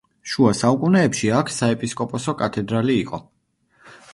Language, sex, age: Georgian, male, 19-29